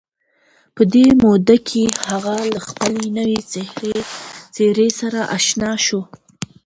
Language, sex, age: Pashto, female, 19-29